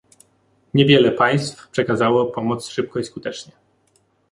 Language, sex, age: Polish, male, 19-29